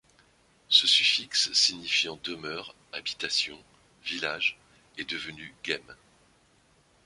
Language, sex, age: French, male, 50-59